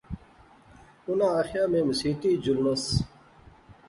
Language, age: Pahari-Potwari, 40-49